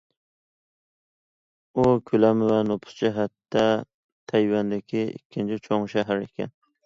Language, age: Uyghur, 30-39